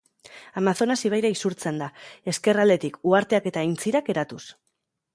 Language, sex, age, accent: Basque, female, 30-39, Erdialdekoa edo Nafarra (Gipuzkoa, Nafarroa)